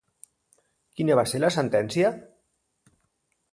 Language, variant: Catalan, Central